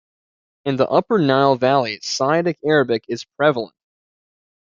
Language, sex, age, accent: English, male, under 19, Canadian English